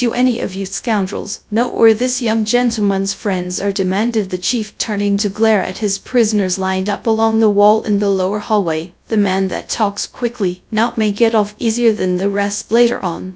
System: TTS, GradTTS